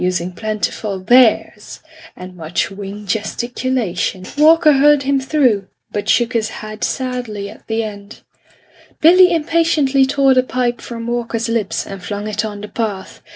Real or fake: real